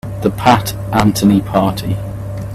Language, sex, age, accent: English, male, 19-29, England English